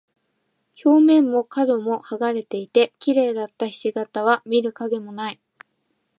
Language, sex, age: Japanese, female, 19-29